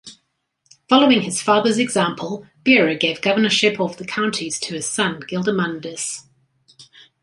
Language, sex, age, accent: English, female, 50-59, Australian English